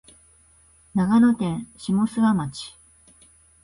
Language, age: Japanese, 40-49